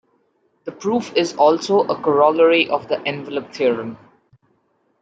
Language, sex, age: English, female, 30-39